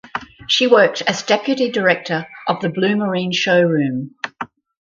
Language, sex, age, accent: English, female, 60-69, Australian English